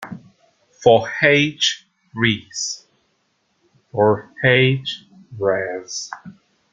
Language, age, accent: English, 19-29, England English